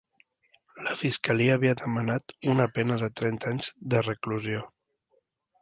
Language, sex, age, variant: Catalan, male, 30-39, Central